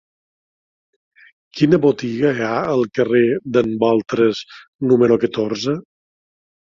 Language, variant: Catalan, Balear